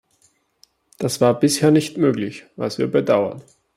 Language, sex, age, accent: German, male, 19-29, Österreichisches Deutsch